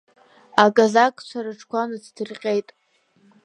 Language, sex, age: Abkhazian, female, under 19